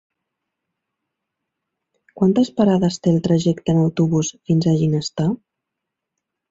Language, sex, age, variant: Catalan, female, 19-29, Central